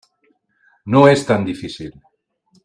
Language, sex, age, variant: Catalan, male, 40-49, Central